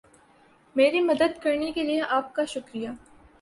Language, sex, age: Urdu, female, 19-29